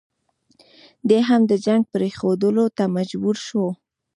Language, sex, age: Pashto, female, 19-29